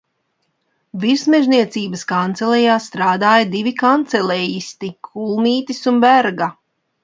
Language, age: Latvian, 40-49